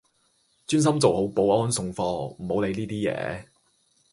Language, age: Cantonese, 19-29